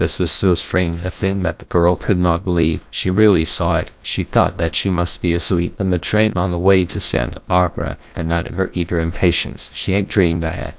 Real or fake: fake